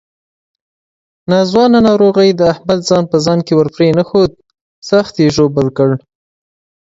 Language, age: Pashto, 19-29